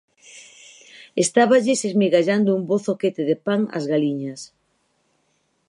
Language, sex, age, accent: Galician, female, 30-39, Normativo (estándar)